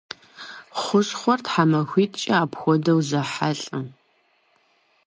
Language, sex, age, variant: Kabardian, female, 30-39, Адыгэбзэ (Къэбэрдей, Кирил, псоми зэдай)